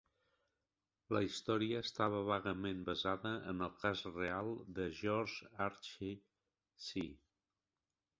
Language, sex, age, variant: Catalan, male, 60-69, Central